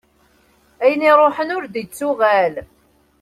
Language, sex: Kabyle, female